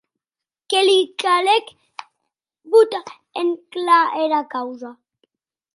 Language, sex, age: Occitan, female, 30-39